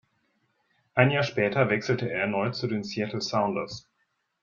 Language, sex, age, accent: German, male, 30-39, Deutschland Deutsch